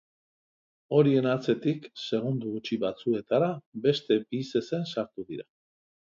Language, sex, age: Basque, male, 60-69